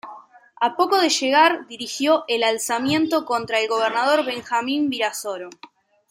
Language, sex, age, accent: Spanish, female, under 19, Rioplatense: Argentina, Uruguay, este de Bolivia, Paraguay